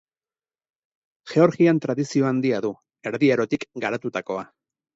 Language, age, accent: Basque, 40-49, Erdialdekoa edo Nafarra (Gipuzkoa, Nafarroa)